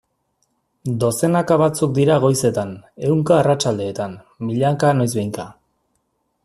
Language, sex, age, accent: Basque, male, 40-49, Erdialdekoa edo Nafarra (Gipuzkoa, Nafarroa)